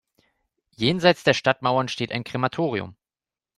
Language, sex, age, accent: German, male, 19-29, Deutschland Deutsch